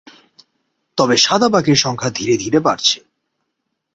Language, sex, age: Bengali, male, 19-29